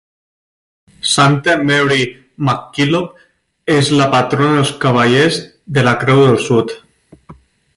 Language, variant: Catalan, Nord-Occidental